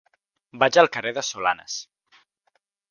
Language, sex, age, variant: Catalan, male, under 19, Central